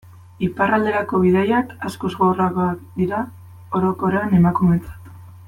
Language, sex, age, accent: Basque, female, 19-29, Mendebalekoa (Araba, Bizkaia, Gipuzkoako mendebaleko herri batzuk)